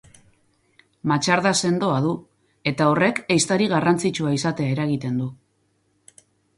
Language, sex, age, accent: Basque, female, 40-49, Mendebalekoa (Araba, Bizkaia, Gipuzkoako mendebaleko herri batzuk)